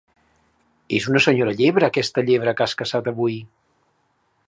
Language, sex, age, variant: Catalan, male, 40-49, Central